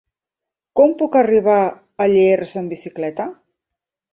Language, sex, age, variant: Catalan, female, 50-59, Central